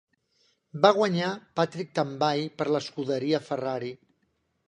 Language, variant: Catalan, Central